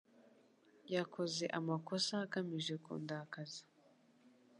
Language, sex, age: Kinyarwanda, female, 19-29